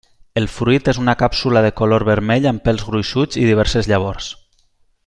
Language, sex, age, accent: Catalan, male, 19-29, valencià